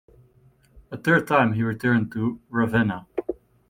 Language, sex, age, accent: English, male, 19-29, England English